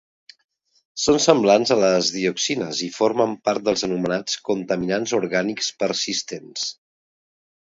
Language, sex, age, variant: Catalan, male, 50-59, Central